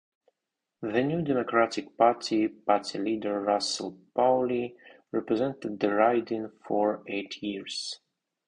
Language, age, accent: English, 19-29, Russian